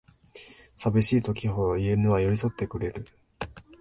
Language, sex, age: Japanese, male, 19-29